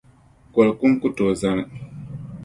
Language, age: Dagbani, 30-39